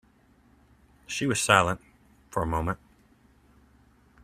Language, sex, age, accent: English, male, 30-39, United States English